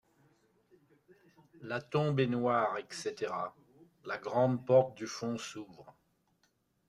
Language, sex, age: French, male, 60-69